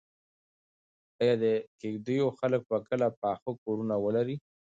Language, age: Pashto, 40-49